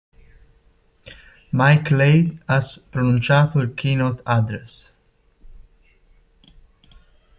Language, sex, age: Italian, male, 30-39